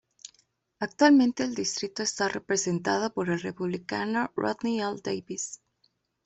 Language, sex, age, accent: Spanish, female, 19-29, México